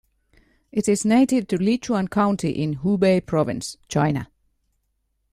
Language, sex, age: English, female, 40-49